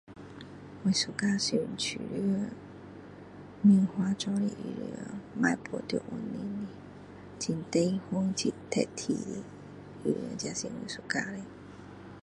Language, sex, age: Min Dong Chinese, female, 40-49